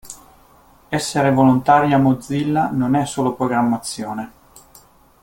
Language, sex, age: Italian, male, 30-39